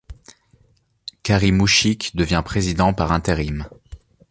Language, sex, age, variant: French, male, 19-29, Français de métropole